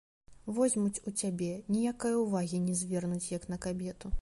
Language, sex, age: Belarusian, female, 30-39